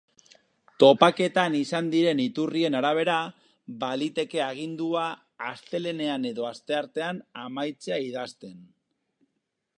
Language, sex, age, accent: Basque, male, 30-39, Mendebalekoa (Araba, Bizkaia, Gipuzkoako mendebaleko herri batzuk)